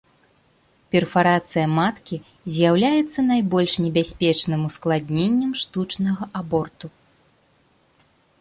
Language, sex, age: Belarusian, female, 30-39